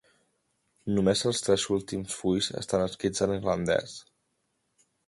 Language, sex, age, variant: Catalan, male, under 19, Central